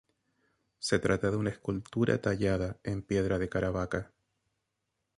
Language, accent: Spanish, Chileno: Chile, Cuyo